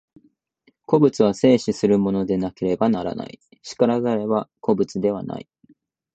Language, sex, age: Japanese, male, 19-29